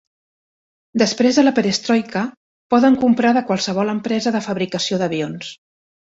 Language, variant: Catalan, Central